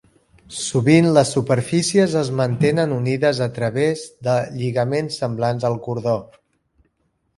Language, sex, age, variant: Catalan, male, 40-49, Central